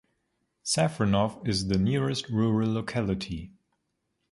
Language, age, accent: English, 19-29, United States English